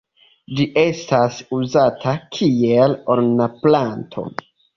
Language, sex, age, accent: Esperanto, male, 19-29, Internacia